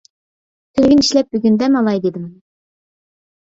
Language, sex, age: Uyghur, female, 30-39